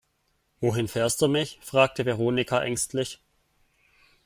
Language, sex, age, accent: German, male, 19-29, Deutschland Deutsch